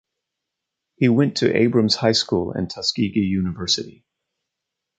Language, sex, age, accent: English, male, 40-49, United States English